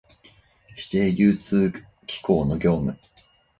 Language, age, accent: Japanese, 50-59, 標準語